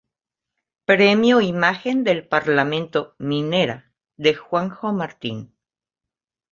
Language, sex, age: Spanish, female, 50-59